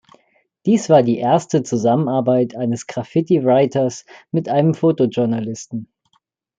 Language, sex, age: German, male, 19-29